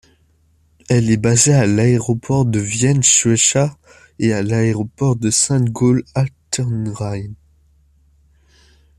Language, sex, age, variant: French, male, 19-29, Français de métropole